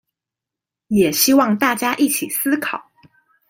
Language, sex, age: Chinese, female, 30-39